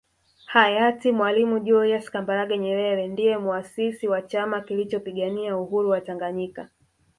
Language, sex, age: Swahili, female, 19-29